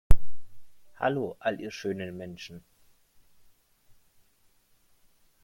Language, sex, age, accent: German, male, 19-29, Deutschland Deutsch